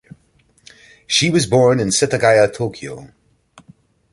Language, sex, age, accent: English, male, 40-49, United States English